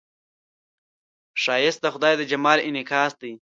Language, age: Pashto, under 19